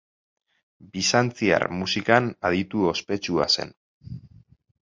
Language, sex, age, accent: Basque, male, 30-39, Mendebalekoa (Araba, Bizkaia, Gipuzkoako mendebaleko herri batzuk)